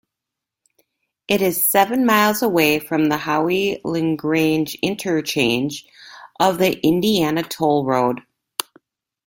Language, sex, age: English, female, 30-39